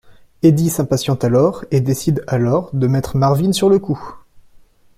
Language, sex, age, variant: French, male, 19-29, Français de métropole